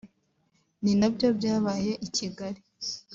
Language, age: Kinyarwanda, 19-29